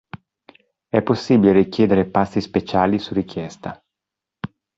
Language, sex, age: Italian, male, 40-49